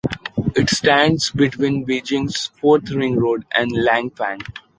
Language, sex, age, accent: English, male, 19-29, India and South Asia (India, Pakistan, Sri Lanka)